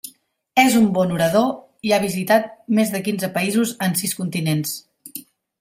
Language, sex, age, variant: Catalan, female, 40-49, Central